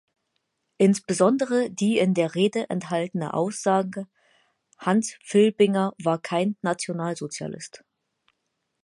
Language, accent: German, Deutschland Deutsch; Hochdeutsch